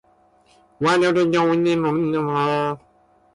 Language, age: English, 19-29